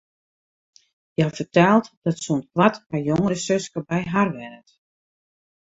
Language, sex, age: Western Frisian, female, 60-69